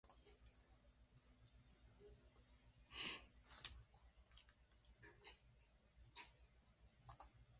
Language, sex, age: Japanese, female, under 19